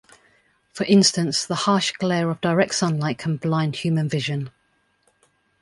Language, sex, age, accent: English, female, 30-39, England English